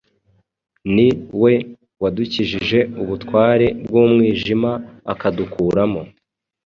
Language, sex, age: Kinyarwanda, male, 30-39